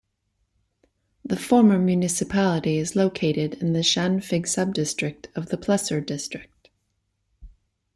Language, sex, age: English, female, 40-49